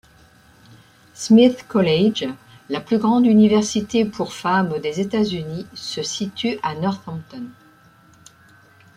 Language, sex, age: French, female, 60-69